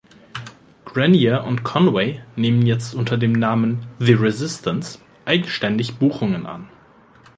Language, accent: German, Deutschland Deutsch